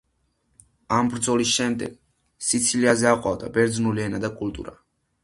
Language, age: Georgian, under 19